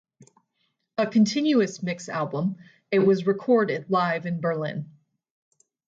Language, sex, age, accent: English, female, 30-39, United States English